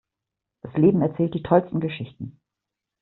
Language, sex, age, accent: German, female, 50-59, Deutschland Deutsch